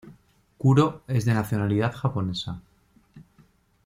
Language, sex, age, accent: Spanish, female, under 19, España: Norte peninsular (Asturias, Castilla y León, Cantabria, País Vasco, Navarra, Aragón, La Rioja, Guadalajara, Cuenca)